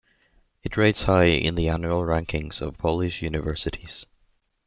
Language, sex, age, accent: English, male, 19-29, United States English